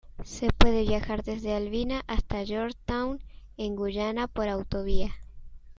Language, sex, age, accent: Spanish, female, under 19, Rioplatense: Argentina, Uruguay, este de Bolivia, Paraguay